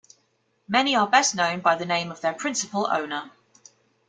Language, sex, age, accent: English, female, 30-39, England English